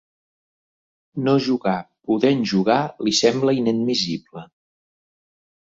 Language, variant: Catalan, Central